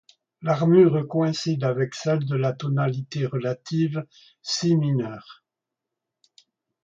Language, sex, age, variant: French, male, 60-69, Français de métropole